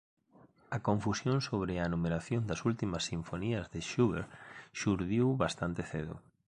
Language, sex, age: Galician, male, 40-49